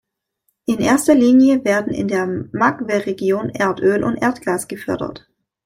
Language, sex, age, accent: German, female, 19-29, Deutschland Deutsch